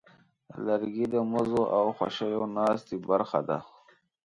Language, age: Pashto, 30-39